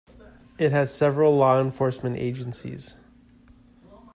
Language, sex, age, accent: English, male, 30-39, Canadian English